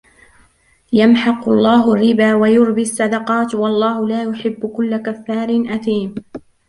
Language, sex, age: Arabic, female, 19-29